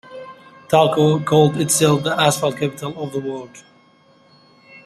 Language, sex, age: English, male, 30-39